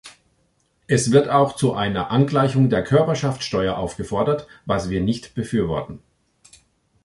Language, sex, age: German, male, 50-59